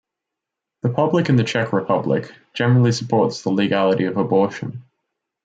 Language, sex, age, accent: English, male, under 19, Australian English